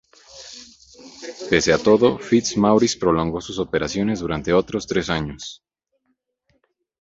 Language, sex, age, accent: Spanish, male, 19-29, México